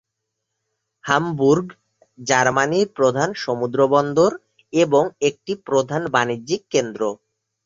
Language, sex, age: Bengali, male, 19-29